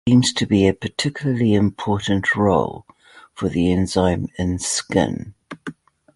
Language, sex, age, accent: English, female, 50-59, New Zealand English